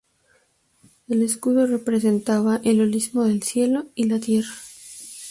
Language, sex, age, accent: Spanish, female, 19-29, México